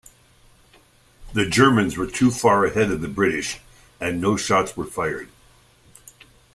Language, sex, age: English, male, 60-69